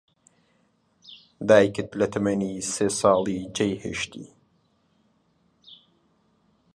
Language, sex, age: Central Kurdish, male, 19-29